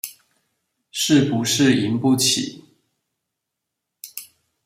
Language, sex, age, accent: Chinese, male, 30-39, 出生地：彰化縣